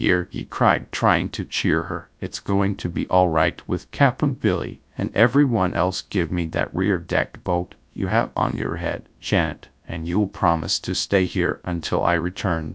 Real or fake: fake